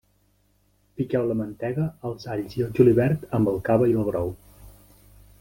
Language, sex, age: Catalan, male, 40-49